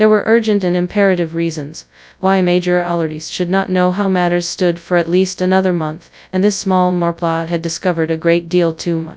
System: TTS, FastPitch